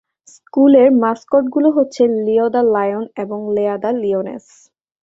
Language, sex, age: Bengali, female, 19-29